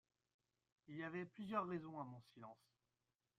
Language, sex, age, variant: French, male, 30-39, Français de métropole